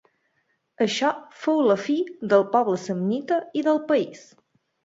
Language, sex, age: Catalan, female, 19-29